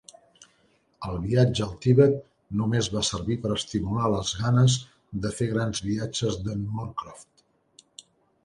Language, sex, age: Catalan, male, 50-59